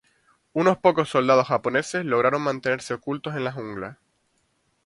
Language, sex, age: Spanish, male, 19-29